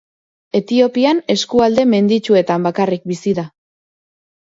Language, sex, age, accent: Basque, female, 30-39, Erdialdekoa edo Nafarra (Gipuzkoa, Nafarroa)